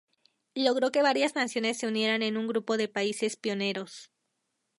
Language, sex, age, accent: Spanish, female, 19-29, México